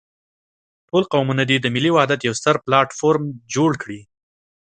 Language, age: Pashto, 19-29